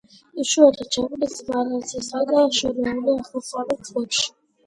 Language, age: Georgian, 30-39